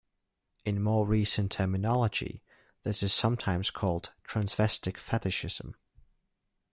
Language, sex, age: English, male, 19-29